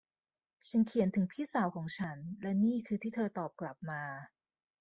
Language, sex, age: Thai, female, 30-39